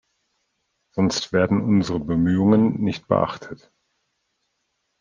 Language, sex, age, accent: German, male, 40-49, Deutschland Deutsch